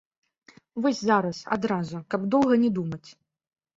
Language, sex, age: Belarusian, female, 19-29